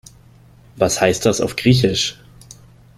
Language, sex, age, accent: German, male, 19-29, Deutschland Deutsch